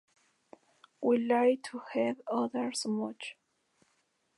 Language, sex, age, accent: Spanish, female, 19-29, México